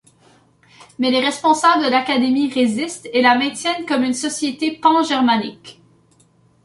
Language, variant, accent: French, Français d'Amérique du Nord, Français du Canada